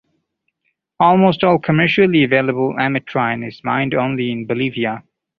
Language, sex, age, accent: English, male, 19-29, India and South Asia (India, Pakistan, Sri Lanka)